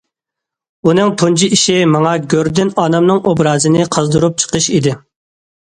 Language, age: Uyghur, 30-39